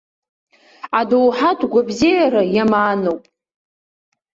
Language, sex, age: Abkhazian, female, under 19